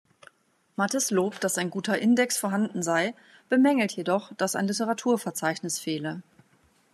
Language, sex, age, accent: German, female, 40-49, Deutschland Deutsch